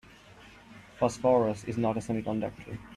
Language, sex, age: English, male, 19-29